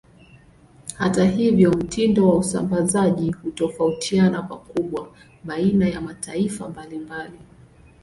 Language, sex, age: Swahili, female, 30-39